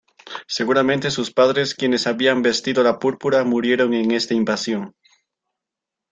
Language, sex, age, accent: Spanish, male, 19-29, Andino-Pacífico: Colombia, Perú, Ecuador, oeste de Bolivia y Venezuela andina